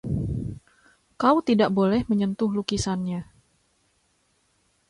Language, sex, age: Indonesian, female, 30-39